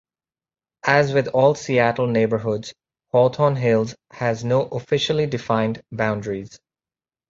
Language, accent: English, England English